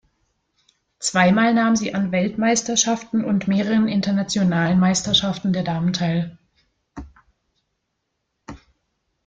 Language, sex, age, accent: German, female, 19-29, Deutschland Deutsch